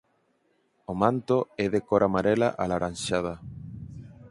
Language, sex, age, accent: Galician, male, 19-29, Central (gheada)